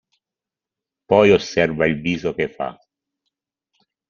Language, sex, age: Italian, male, 50-59